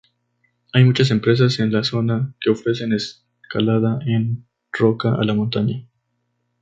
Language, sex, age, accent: Spanish, male, 19-29, México